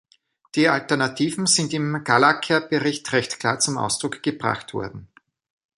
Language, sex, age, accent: German, male, 30-39, Österreichisches Deutsch